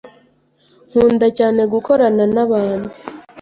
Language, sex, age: Kinyarwanda, female, 19-29